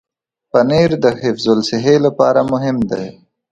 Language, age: Pashto, 19-29